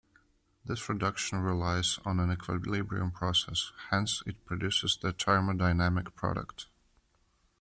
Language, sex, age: English, male, 30-39